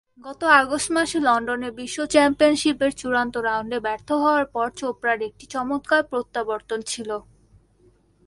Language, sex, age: Bengali, female, 19-29